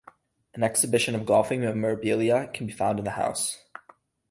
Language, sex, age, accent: English, male, 19-29, United States English